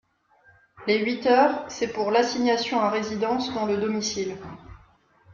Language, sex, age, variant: French, female, 40-49, Français de métropole